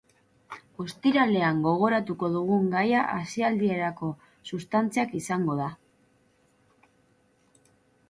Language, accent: Basque, Mendebalekoa (Araba, Bizkaia, Gipuzkoako mendebaleko herri batzuk)